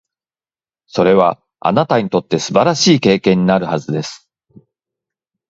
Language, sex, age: Japanese, male, 50-59